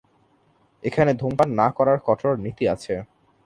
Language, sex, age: Bengali, male, 19-29